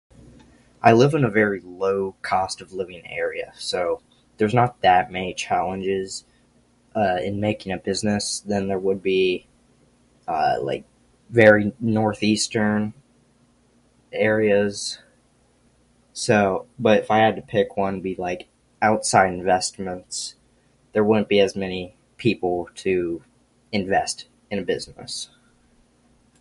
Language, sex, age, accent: English, male, under 19, United States English